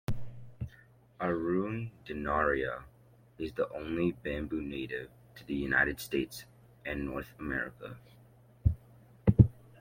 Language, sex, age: English, male, under 19